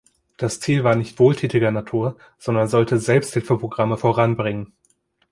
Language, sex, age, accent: German, male, 19-29, Deutschland Deutsch